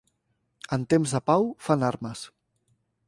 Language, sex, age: Catalan, male, 40-49